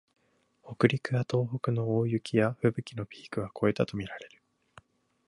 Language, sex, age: Japanese, male, 19-29